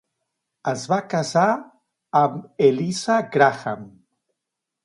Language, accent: Catalan, Barceloní